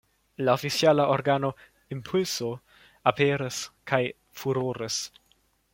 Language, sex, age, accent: Esperanto, male, 19-29, Internacia